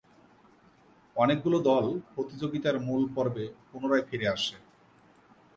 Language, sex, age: Bengali, male, 30-39